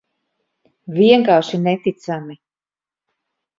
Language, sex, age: Latvian, female, 50-59